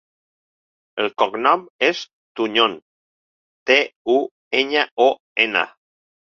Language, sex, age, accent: Catalan, male, 50-59, valencià